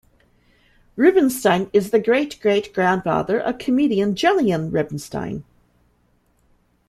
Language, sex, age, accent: English, female, 50-59, United States English